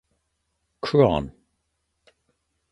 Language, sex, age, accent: English, male, 40-49, England English